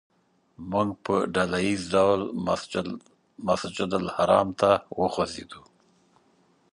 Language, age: Pashto, 50-59